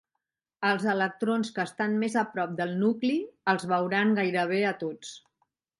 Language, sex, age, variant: Catalan, female, 60-69, Central